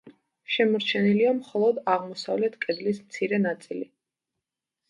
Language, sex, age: Georgian, female, 19-29